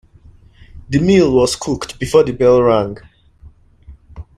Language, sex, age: English, male, 30-39